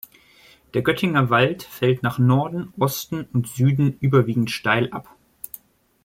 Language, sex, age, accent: German, male, 19-29, Deutschland Deutsch